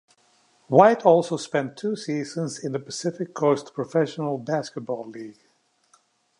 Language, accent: English, United States English